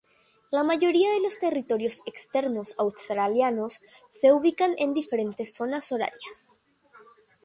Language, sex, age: Spanish, female, 19-29